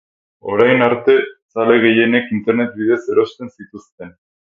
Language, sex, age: Basque, male, 19-29